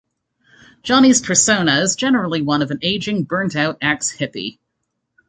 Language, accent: English, Canadian English